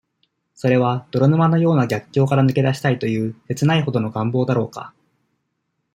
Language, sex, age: Japanese, male, 19-29